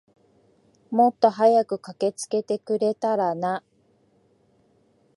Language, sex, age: Japanese, female, 40-49